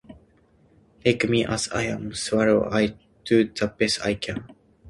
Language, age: Japanese, 19-29